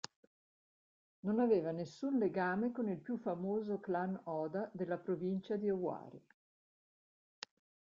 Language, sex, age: Italian, female, 60-69